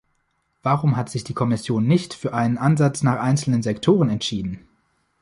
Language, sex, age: German, male, 19-29